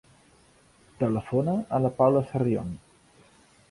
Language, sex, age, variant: Catalan, male, 50-59, Central